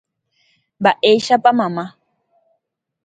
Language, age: Guarani, 19-29